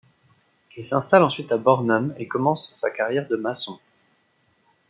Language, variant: French, Français de métropole